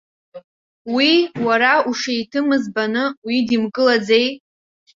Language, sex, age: Abkhazian, female, under 19